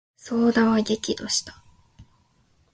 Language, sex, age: Japanese, female, 19-29